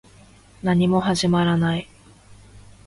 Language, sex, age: Japanese, female, 19-29